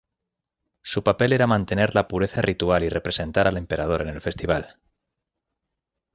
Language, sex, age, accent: Spanish, male, 19-29, España: Norte peninsular (Asturias, Castilla y León, Cantabria, País Vasco, Navarra, Aragón, La Rioja, Guadalajara, Cuenca)